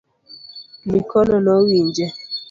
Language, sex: Luo (Kenya and Tanzania), female